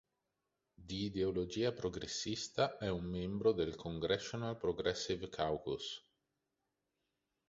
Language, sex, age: Italian, male, 40-49